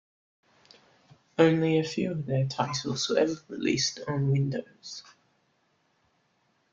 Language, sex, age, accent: English, male, 19-29, England English